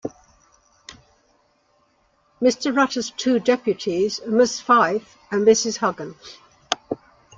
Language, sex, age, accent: English, female, 70-79, England English